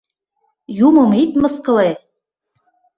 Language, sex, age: Mari, female, 40-49